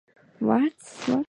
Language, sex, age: English, female, 19-29